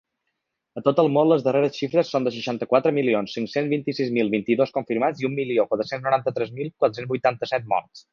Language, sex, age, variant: Catalan, male, 19-29, Balear